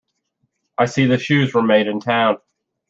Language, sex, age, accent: English, male, 30-39, United States English